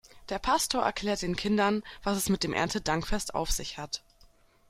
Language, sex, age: German, female, 19-29